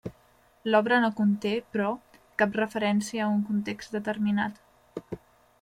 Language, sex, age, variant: Catalan, female, 19-29, Central